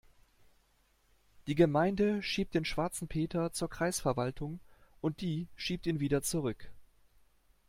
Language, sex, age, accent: German, male, 40-49, Deutschland Deutsch